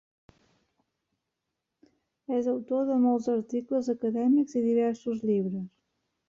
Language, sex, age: Catalan, female, 40-49